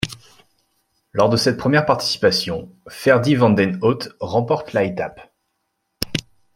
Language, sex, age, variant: French, male, 19-29, Français de métropole